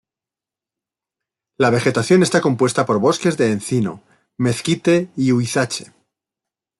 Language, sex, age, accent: Spanish, male, 40-49, España: Centro-Sur peninsular (Madrid, Toledo, Castilla-La Mancha)